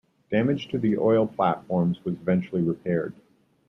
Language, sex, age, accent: English, male, 60-69, United States English